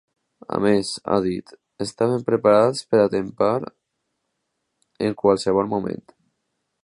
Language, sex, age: Catalan, male, under 19